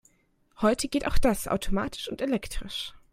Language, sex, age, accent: German, female, 19-29, Deutschland Deutsch